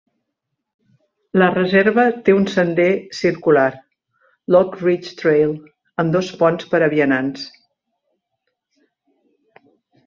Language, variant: Catalan, Central